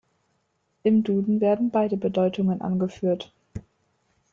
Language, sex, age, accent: German, female, 19-29, Deutschland Deutsch